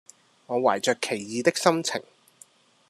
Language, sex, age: Cantonese, male, 30-39